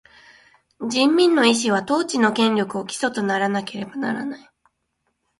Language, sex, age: Japanese, female, 19-29